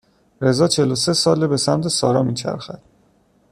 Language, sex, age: Persian, male, 30-39